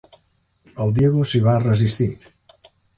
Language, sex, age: Catalan, male, 60-69